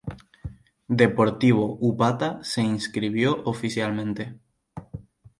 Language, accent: Spanish, España: Islas Canarias